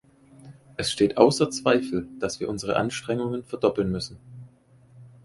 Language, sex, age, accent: German, male, 30-39, Deutschland Deutsch